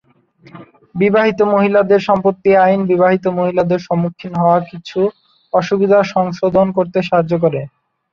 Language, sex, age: Bengali, male, 19-29